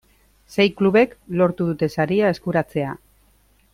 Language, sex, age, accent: Basque, female, 40-49, Erdialdekoa edo Nafarra (Gipuzkoa, Nafarroa)